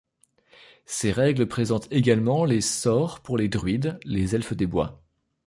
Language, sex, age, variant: French, male, 19-29, Français de métropole